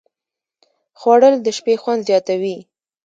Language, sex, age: Pashto, female, 19-29